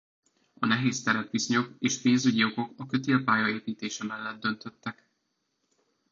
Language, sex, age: Hungarian, male, 19-29